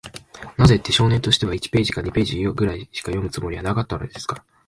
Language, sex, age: Japanese, male, under 19